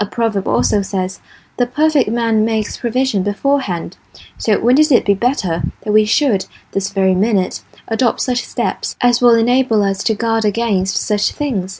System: none